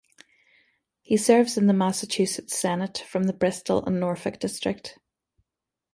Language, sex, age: English, female, 50-59